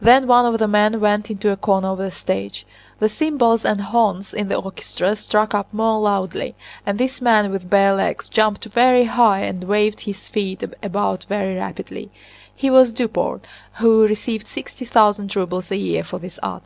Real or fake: real